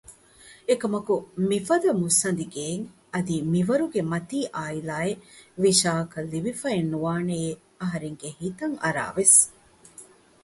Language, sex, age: Divehi, female, 40-49